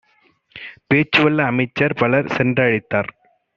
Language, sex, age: Tamil, male, 30-39